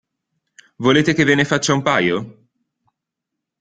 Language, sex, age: Italian, male, 19-29